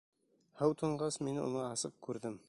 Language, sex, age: Bashkir, male, 40-49